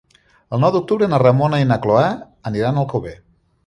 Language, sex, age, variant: Catalan, male, 40-49, Central